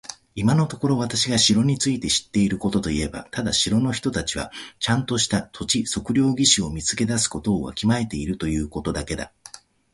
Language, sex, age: Japanese, male, 30-39